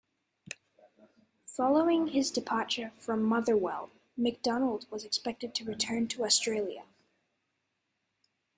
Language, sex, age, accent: English, male, under 19, Australian English